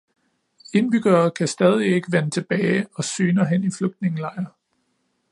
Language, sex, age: Danish, male, 30-39